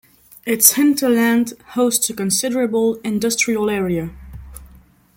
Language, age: English, 19-29